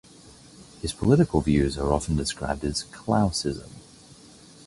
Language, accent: English, Australian English